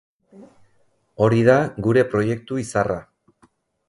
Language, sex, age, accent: Basque, male, 40-49, Erdialdekoa edo Nafarra (Gipuzkoa, Nafarroa)